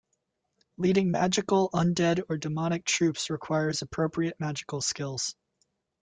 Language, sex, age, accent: English, male, 30-39, United States English